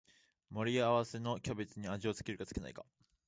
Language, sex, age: Japanese, male, under 19